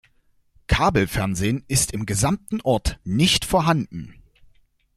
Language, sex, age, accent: German, male, under 19, Deutschland Deutsch